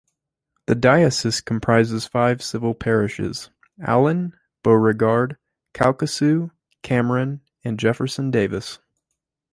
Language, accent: English, United States English